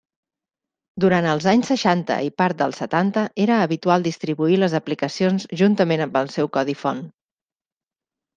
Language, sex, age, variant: Catalan, female, 40-49, Central